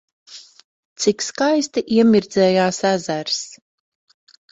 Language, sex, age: Latvian, female, 50-59